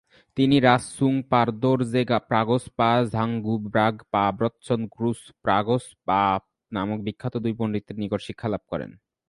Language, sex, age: Bengali, male, 19-29